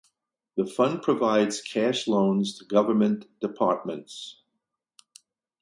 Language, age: English, 70-79